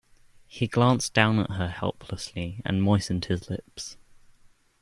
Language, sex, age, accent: English, male, under 19, England English